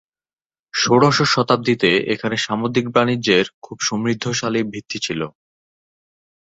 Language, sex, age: Bengali, male, 19-29